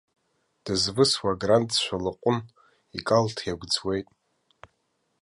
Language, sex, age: Abkhazian, male, 30-39